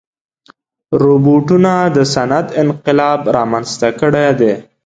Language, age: Pashto, 19-29